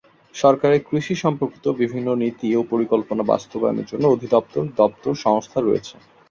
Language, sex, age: Bengali, male, 19-29